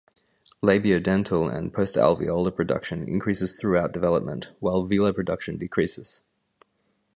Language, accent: English, Australian English